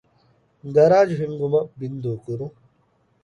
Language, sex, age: Divehi, male, under 19